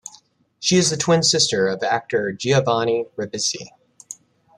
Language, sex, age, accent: English, male, 40-49, United States English